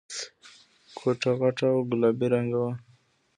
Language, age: Pashto, under 19